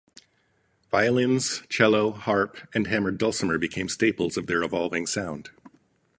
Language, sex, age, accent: English, male, 50-59, United States English